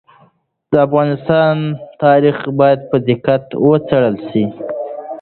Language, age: Pashto, 19-29